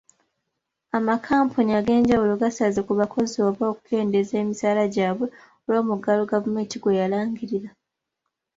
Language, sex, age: Ganda, female, 19-29